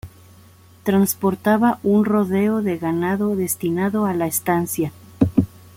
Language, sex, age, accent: Spanish, female, 30-39, México